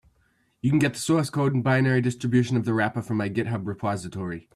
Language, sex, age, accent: English, male, 30-39, United States English